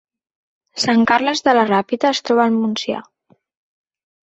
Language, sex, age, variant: Catalan, female, under 19, Central